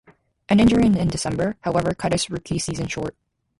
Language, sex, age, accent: English, female, 19-29, United States English